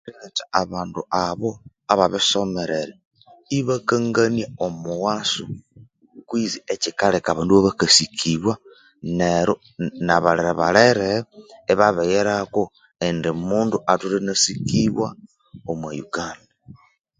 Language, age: Konzo, 30-39